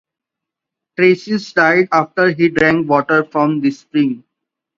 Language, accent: English, India and South Asia (India, Pakistan, Sri Lanka)